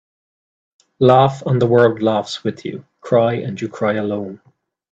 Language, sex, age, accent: English, male, 30-39, Irish English